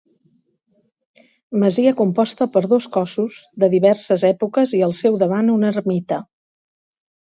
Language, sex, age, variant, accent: Catalan, female, 50-59, Central, central